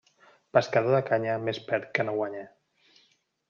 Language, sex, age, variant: Catalan, male, 30-39, Central